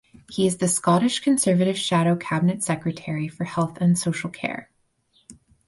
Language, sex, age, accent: English, female, 19-29, United States English